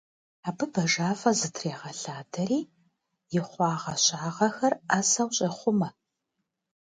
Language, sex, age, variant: Kabardian, female, 50-59, Адыгэбзэ (Къэбэрдей, Кирил, псоми зэдай)